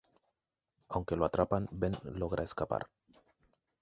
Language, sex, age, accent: Spanish, male, 19-29, Chileno: Chile, Cuyo